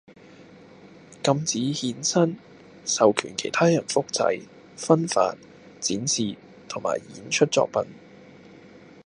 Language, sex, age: Cantonese, male, 19-29